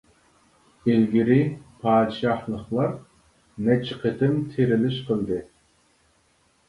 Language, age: Uyghur, 40-49